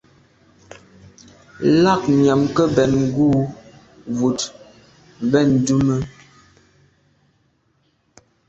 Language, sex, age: Medumba, female, 19-29